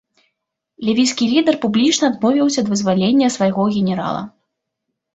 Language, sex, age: Belarusian, female, 30-39